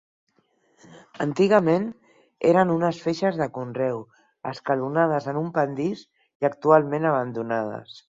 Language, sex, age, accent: Catalan, female, 50-59, Barcelona